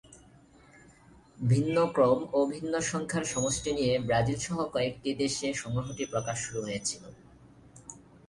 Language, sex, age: Bengali, male, 19-29